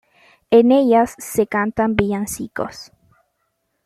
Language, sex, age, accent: Spanish, female, under 19, Chileno: Chile, Cuyo